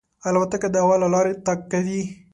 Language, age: Pashto, 19-29